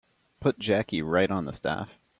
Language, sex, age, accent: English, male, under 19, United States English